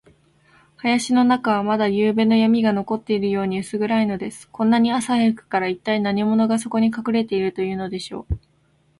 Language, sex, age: Japanese, female, 19-29